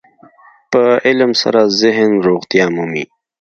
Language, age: Pashto, 30-39